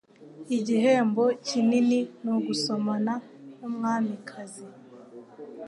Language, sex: Kinyarwanda, female